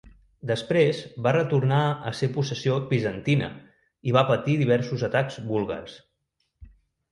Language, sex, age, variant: Catalan, male, 40-49, Central